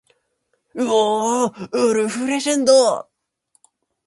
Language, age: English, 19-29